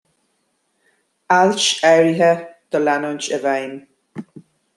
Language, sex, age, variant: Irish, male, 50-59, Gaeilge Uladh